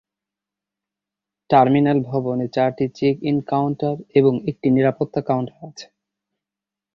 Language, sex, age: Bengali, male, 19-29